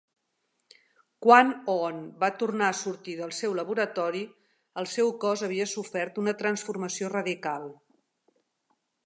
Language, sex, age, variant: Catalan, female, 50-59, Central